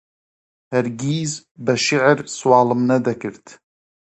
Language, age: Central Kurdish, 19-29